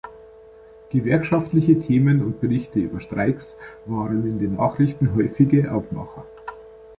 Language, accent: German, Deutschland Deutsch